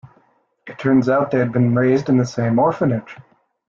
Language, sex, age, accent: English, male, under 19, United States English